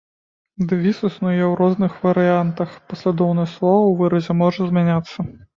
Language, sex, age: Belarusian, male, 30-39